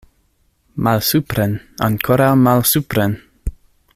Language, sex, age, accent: Esperanto, male, 30-39, Internacia